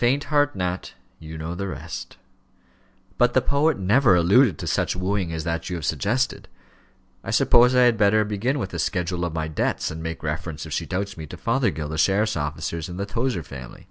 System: none